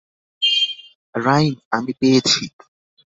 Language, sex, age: Bengali, male, 19-29